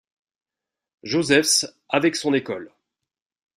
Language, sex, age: French, male, 40-49